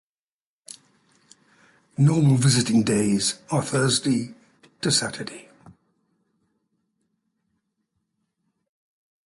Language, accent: English, England English